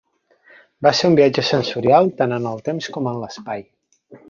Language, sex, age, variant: Catalan, male, 30-39, Central